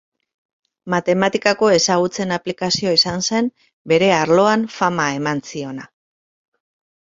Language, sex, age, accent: Basque, female, 50-59, Mendebalekoa (Araba, Bizkaia, Gipuzkoako mendebaleko herri batzuk)